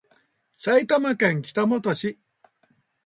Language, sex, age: Japanese, male, 60-69